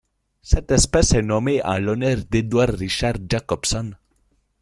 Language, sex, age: French, male, 19-29